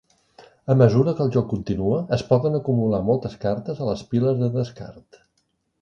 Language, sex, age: Catalan, male, 60-69